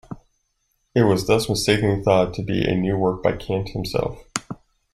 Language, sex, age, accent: English, male, 40-49, United States English